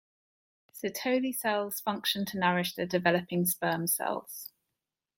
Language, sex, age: English, female, 30-39